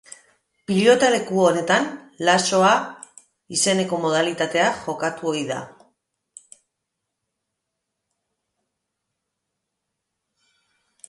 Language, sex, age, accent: Basque, female, 40-49, Mendebalekoa (Araba, Bizkaia, Gipuzkoako mendebaleko herri batzuk)